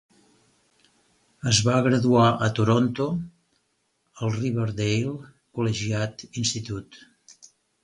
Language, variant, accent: Catalan, Central, central; Empordanès